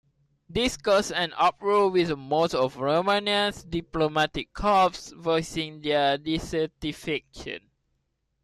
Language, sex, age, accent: English, male, 19-29, Malaysian English